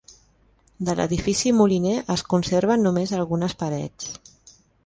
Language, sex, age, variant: Catalan, female, 30-39, Central